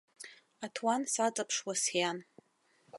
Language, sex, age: Abkhazian, female, 19-29